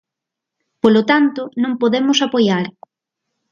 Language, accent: Galician, Atlántico (seseo e gheada)